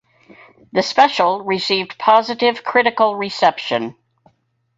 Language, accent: English, United States English